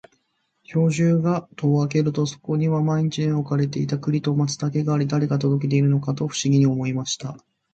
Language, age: Japanese, 30-39